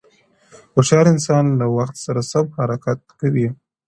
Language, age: Pashto, under 19